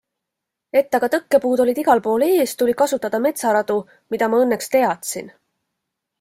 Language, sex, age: Estonian, female, 40-49